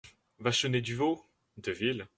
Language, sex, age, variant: French, male, under 19, Français de métropole